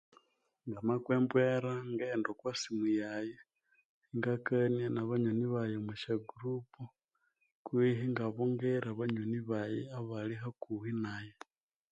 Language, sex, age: Konzo, male, 19-29